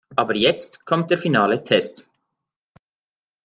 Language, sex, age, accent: German, male, 19-29, Schweizerdeutsch